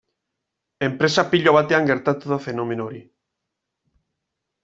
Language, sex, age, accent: Basque, male, 40-49, Mendebalekoa (Araba, Bizkaia, Gipuzkoako mendebaleko herri batzuk)